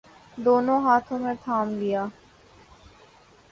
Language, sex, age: Urdu, female, 19-29